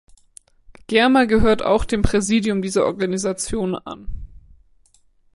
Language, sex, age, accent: German, female, 19-29, Deutschland Deutsch